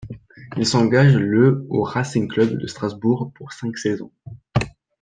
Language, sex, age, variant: French, male, 19-29, Français de métropole